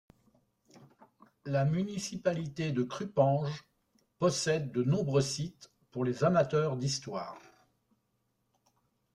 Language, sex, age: French, male, 60-69